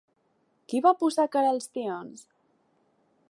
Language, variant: Catalan, Balear